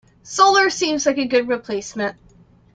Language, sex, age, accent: English, female, 19-29, United States English